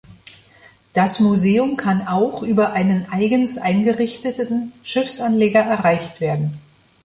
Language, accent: German, Deutschland Deutsch